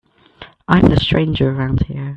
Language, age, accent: English, under 19, England English